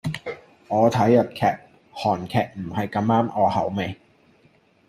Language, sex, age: Cantonese, male, 30-39